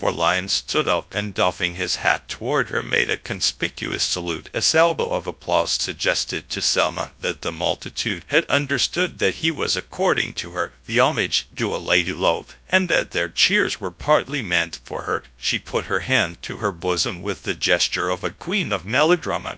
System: TTS, GradTTS